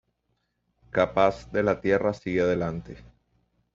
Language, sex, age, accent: Spanish, male, 40-49, Caribe: Cuba, Venezuela, Puerto Rico, República Dominicana, Panamá, Colombia caribeña, México caribeño, Costa del golfo de México